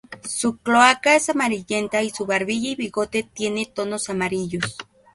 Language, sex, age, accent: Spanish, female, 19-29, México